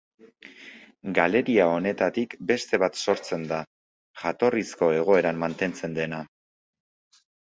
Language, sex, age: Basque, male, 19-29